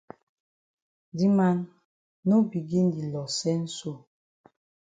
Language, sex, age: Cameroon Pidgin, female, 40-49